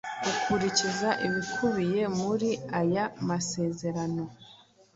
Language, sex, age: Kinyarwanda, female, 19-29